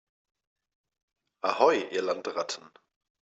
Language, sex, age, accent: German, male, 30-39, Deutschland Deutsch